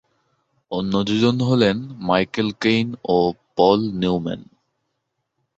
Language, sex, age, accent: Bengali, male, 19-29, শুদ্ধ বাংলা